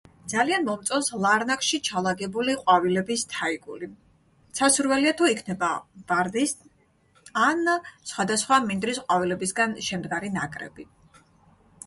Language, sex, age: Georgian, female, 40-49